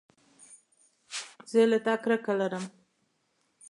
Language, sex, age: Pashto, female, 19-29